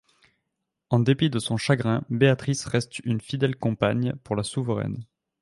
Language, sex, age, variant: French, male, 19-29, Français de métropole